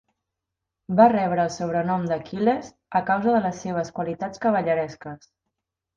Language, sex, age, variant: Catalan, female, 30-39, Central